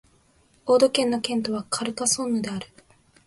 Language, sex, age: Japanese, female, 19-29